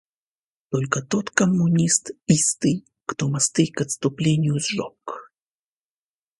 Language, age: Russian, 30-39